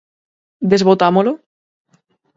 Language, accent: Galician, Atlántico (seseo e gheada)